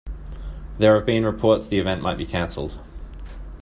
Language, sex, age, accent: English, male, 30-39, Australian English